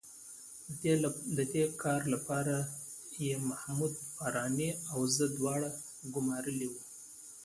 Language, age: Pashto, 19-29